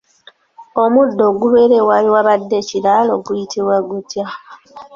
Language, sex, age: Ganda, female, 19-29